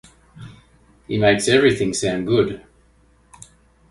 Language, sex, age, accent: English, male, 40-49, Australian English